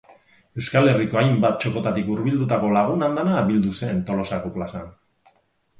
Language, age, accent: Basque, 40-49, Mendebalekoa (Araba, Bizkaia, Gipuzkoako mendebaleko herri batzuk)